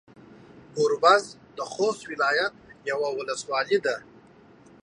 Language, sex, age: Pashto, male, 30-39